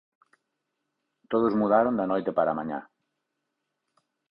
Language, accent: Galician, Central (gheada); Normativo (estándar)